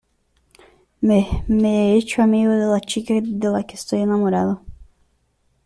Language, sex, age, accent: Spanish, female, under 19, México